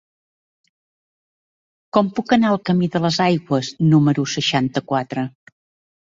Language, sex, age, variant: Catalan, female, 60-69, Central